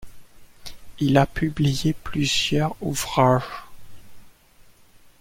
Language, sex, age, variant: French, male, 19-29, Français de métropole